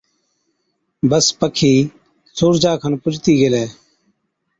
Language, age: Od, 30-39